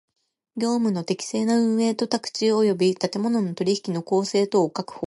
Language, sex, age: Japanese, female, 30-39